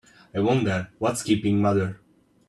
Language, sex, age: English, male, 19-29